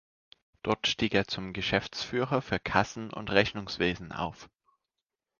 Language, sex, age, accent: German, male, 30-39, Deutschland Deutsch